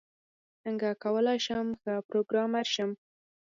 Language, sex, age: Pashto, female, 30-39